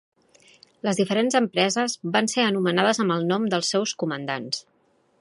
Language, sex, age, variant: Catalan, female, 50-59, Central